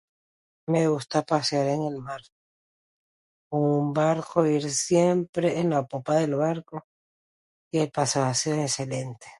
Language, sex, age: Spanish, female, 40-49